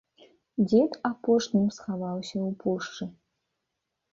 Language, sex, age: Belarusian, female, 30-39